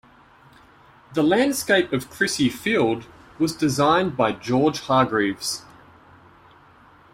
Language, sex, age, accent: English, male, 30-39, Australian English